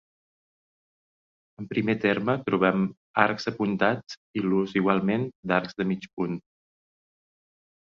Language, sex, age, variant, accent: Catalan, male, 40-49, Balear, menorquí